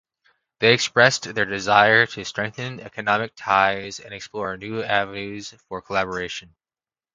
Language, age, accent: English, 19-29, United States English